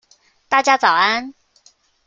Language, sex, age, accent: Chinese, female, 19-29, 出生地：新北市